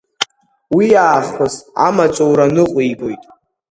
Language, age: Abkhazian, under 19